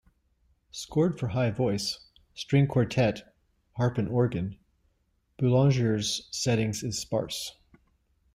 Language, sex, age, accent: English, male, 40-49, United States English